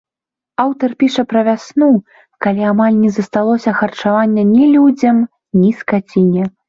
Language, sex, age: Belarusian, female, 19-29